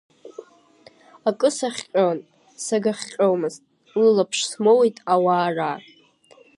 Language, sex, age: Abkhazian, female, 30-39